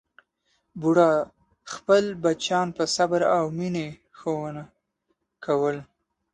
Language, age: Pashto, 19-29